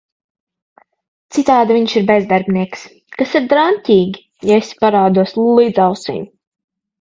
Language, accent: Latvian, Kurzeme